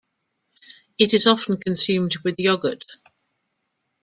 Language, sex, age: English, female, 50-59